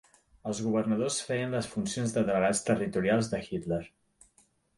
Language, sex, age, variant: Catalan, male, 19-29, Central